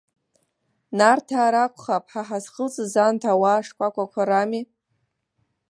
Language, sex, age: Abkhazian, female, under 19